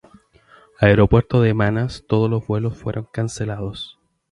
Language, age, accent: Spanish, 30-39, México; Chileno: Chile, Cuyo